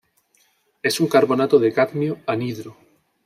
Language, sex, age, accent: Spanish, male, 30-39, España: Sur peninsular (Andalucia, Extremadura, Murcia)